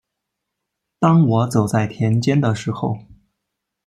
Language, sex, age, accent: Chinese, male, 19-29, 出生地：四川省